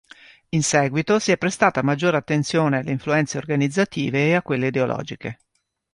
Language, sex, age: Italian, female, 50-59